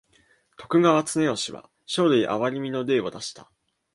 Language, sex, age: Japanese, male, 19-29